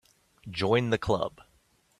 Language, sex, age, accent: English, male, 40-49, United States English